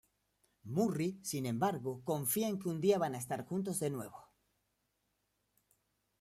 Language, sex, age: Spanish, male, 19-29